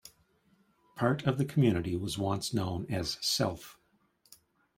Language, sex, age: English, male, 40-49